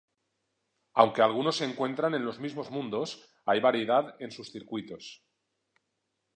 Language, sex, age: Spanish, male, 40-49